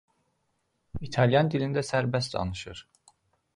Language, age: Azerbaijani, 30-39